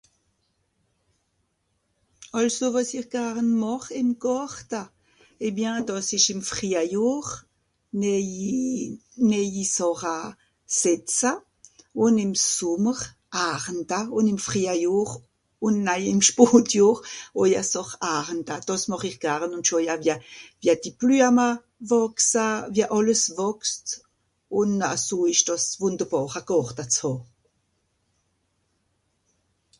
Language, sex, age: Swiss German, female, 50-59